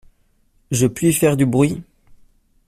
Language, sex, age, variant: French, male, 19-29, Français de métropole